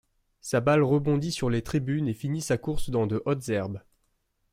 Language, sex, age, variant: French, male, 19-29, Français de métropole